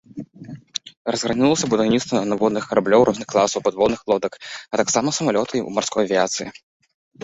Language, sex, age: Belarusian, male, under 19